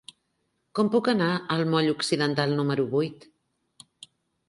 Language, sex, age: Catalan, female, 50-59